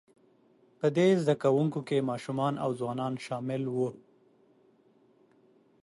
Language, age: Pashto, 30-39